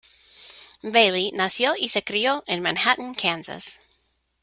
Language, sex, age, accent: Spanish, female, 40-49, México